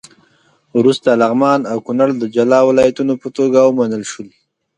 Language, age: Pashto, 30-39